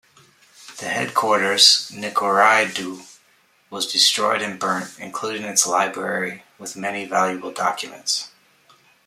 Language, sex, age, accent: English, male, 40-49, United States English